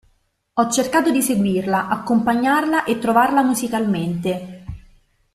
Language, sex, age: Italian, female, 30-39